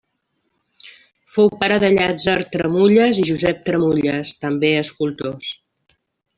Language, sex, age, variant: Catalan, female, 50-59, Central